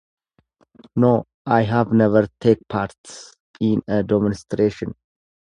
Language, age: English, 30-39